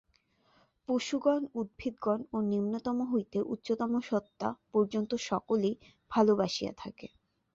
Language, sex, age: Bengali, female, 19-29